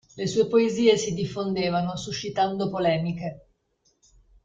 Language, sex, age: Italian, female, 60-69